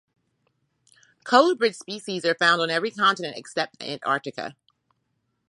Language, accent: English, United States English